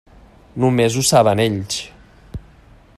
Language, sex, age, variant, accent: Catalan, male, 40-49, Central, central